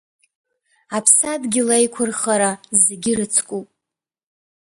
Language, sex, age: Abkhazian, female, 19-29